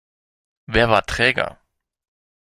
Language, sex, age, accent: German, male, 19-29, Deutschland Deutsch